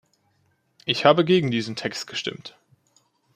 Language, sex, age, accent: German, male, 19-29, Deutschland Deutsch